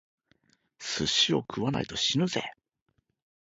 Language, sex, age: Japanese, male, 40-49